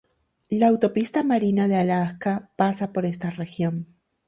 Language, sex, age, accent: Spanish, female, 19-29, Caribe: Cuba, Venezuela, Puerto Rico, República Dominicana, Panamá, Colombia caribeña, México caribeño, Costa del golfo de México